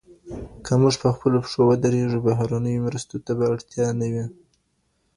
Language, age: Pashto, 19-29